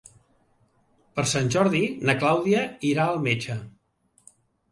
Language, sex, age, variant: Catalan, male, 60-69, Central